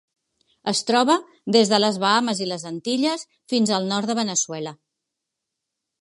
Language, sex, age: Catalan, female, 50-59